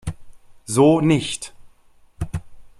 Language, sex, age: German, male, 19-29